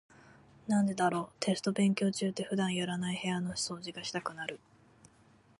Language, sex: Japanese, female